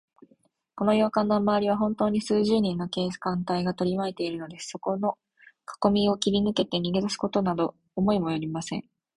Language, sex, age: Japanese, female, 19-29